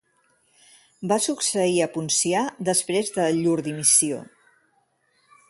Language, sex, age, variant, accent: Catalan, female, 60-69, Central, balear; central